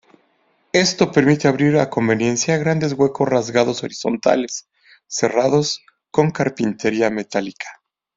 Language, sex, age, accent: Spanish, male, 40-49, México